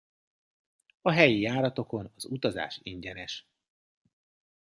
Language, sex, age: Hungarian, male, 40-49